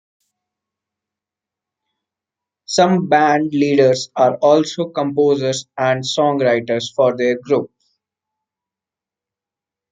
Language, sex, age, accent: English, male, 19-29, India and South Asia (India, Pakistan, Sri Lanka)